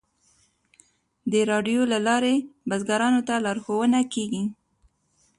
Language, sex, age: Pashto, female, 30-39